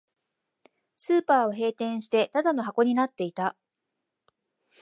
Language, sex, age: Japanese, female, 50-59